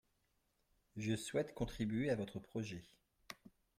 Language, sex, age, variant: French, male, 30-39, Français de métropole